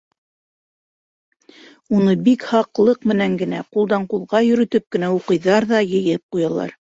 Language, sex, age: Bashkir, female, 60-69